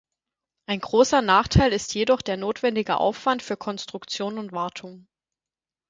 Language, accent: German, Deutschland Deutsch